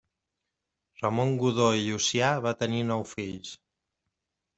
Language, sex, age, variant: Catalan, male, 30-39, Central